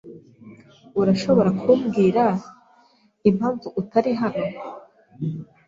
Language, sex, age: Kinyarwanda, female, 19-29